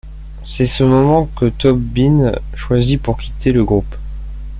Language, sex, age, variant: French, male, under 19, Français de métropole